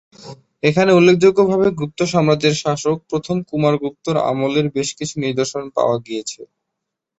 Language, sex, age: Bengali, male, 19-29